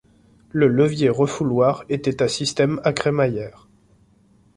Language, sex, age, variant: French, male, 30-39, Français de métropole